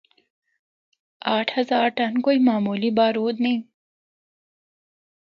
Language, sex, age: Northern Hindko, female, 19-29